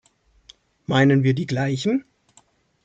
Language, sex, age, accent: German, male, 19-29, Deutschland Deutsch